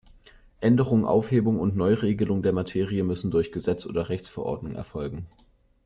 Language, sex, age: German, male, 19-29